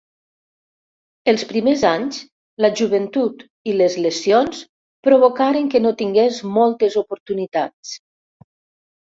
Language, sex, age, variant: Catalan, female, 60-69, Septentrional